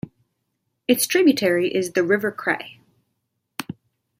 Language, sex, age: English, female, 19-29